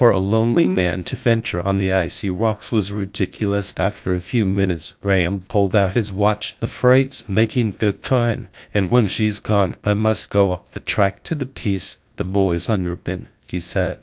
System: TTS, GlowTTS